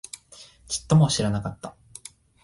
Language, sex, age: Japanese, male, 19-29